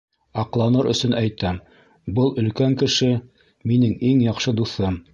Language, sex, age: Bashkir, male, 60-69